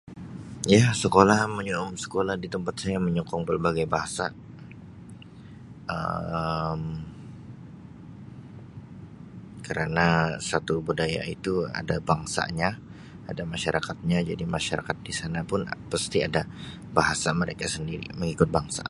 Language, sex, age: Sabah Malay, male, 19-29